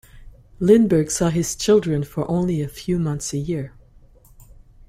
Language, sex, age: English, female, 50-59